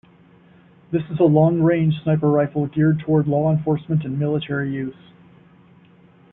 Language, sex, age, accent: English, male, 50-59, United States English